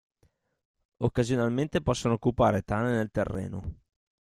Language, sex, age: Italian, male, 30-39